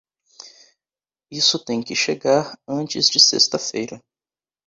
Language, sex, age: Portuguese, male, 19-29